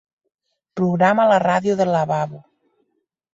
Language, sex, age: Catalan, female, 50-59